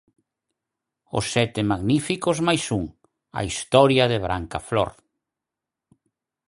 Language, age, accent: Galician, 60-69, Normativo (estándar)